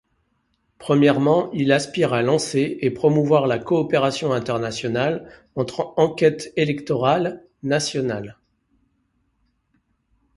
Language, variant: French, Français de métropole